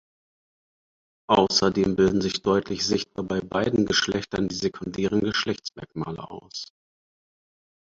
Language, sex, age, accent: German, male, 30-39, Deutschland Deutsch